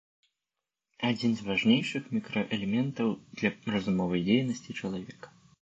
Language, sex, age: Belarusian, male, 19-29